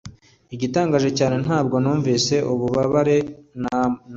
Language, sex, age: Kinyarwanda, male, 30-39